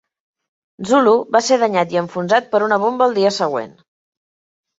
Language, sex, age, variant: Catalan, female, 40-49, Central